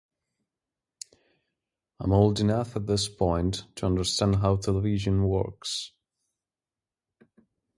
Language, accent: English, England English